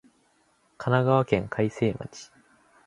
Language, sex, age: Japanese, male, 19-29